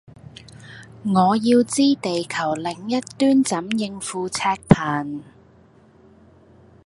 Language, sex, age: Cantonese, female, 30-39